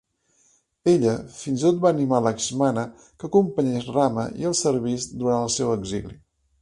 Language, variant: Catalan, Central